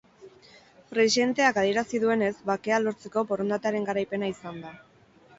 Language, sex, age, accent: Basque, female, 19-29, Mendebalekoa (Araba, Bizkaia, Gipuzkoako mendebaleko herri batzuk)